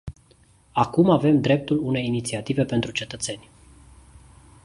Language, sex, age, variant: Romanian, male, 40-49, Romanian-Romania